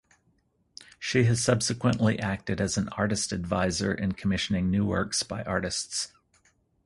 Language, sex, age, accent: English, male, 50-59, United States English